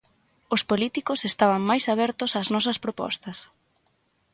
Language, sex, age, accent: Galician, female, 19-29, Central (gheada); Normativo (estándar)